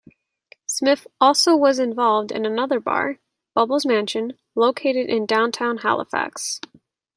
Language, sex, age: English, female, 19-29